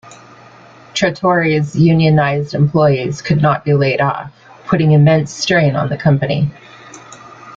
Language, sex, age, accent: English, female, 50-59, United States English